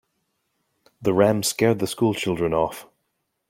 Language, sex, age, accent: English, male, 40-49, Canadian English